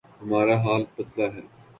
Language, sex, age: Urdu, male, 19-29